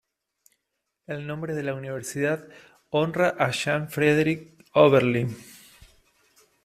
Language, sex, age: Spanish, male, 30-39